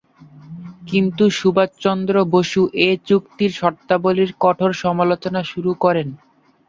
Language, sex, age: Bengali, male, 19-29